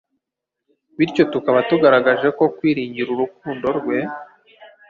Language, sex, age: Kinyarwanda, male, 19-29